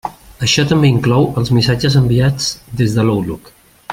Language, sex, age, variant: Catalan, male, 50-59, Central